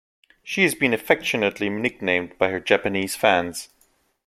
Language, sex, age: English, male, 19-29